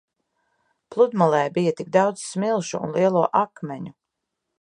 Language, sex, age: Latvian, female, 40-49